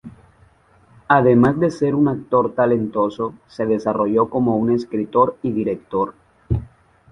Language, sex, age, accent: Spanish, male, 30-39, Caribe: Cuba, Venezuela, Puerto Rico, República Dominicana, Panamá, Colombia caribeña, México caribeño, Costa del golfo de México